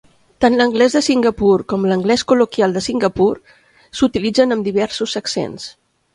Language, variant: Catalan, Central